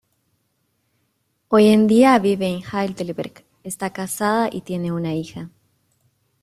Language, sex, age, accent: Spanish, female, 30-39, América central